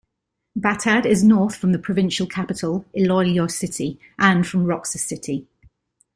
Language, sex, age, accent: English, female, 40-49, England English